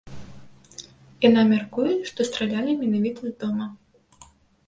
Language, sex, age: Belarusian, female, 19-29